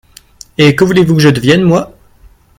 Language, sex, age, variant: French, male, 19-29, Français de métropole